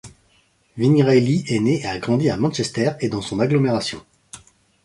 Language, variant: French, Français de métropole